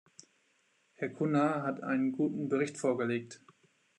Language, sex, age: German, male, 19-29